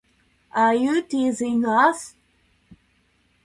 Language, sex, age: Japanese, female, 30-39